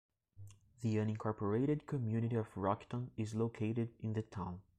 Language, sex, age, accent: English, male, 19-29, United States English